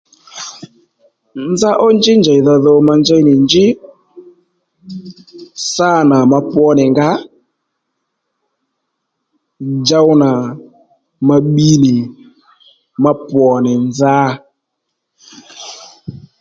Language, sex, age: Lendu, male, 30-39